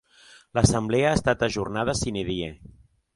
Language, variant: Catalan, Central